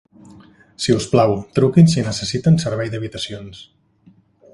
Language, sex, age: Catalan, male, 40-49